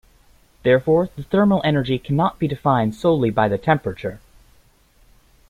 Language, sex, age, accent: English, male, 19-29, United States English